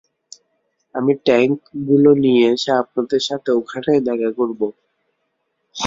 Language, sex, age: Bengali, male, 19-29